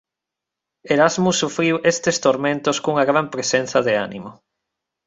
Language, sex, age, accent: Galician, male, 30-39, Normativo (estándar)